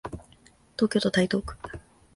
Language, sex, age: Japanese, female, 19-29